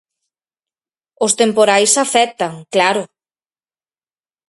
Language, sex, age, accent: Galician, female, 40-49, Atlántico (seseo e gheada)